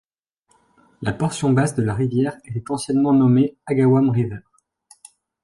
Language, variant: French, Français de métropole